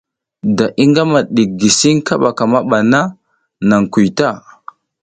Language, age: South Giziga, 30-39